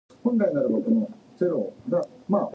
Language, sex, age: English, female, 19-29